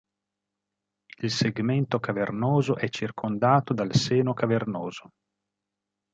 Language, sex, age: Italian, male, 50-59